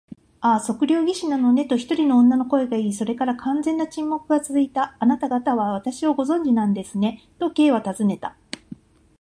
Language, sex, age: Japanese, female, 50-59